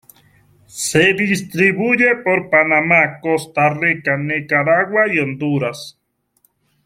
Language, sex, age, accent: Spanish, male, 30-39, Caribe: Cuba, Venezuela, Puerto Rico, República Dominicana, Panamá, Colombia caribeña, México caribeño, Costa del golfo de México